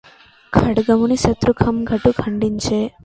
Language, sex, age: Telugu, female, 19-29